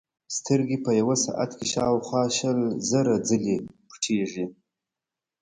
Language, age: Pashto, 19-29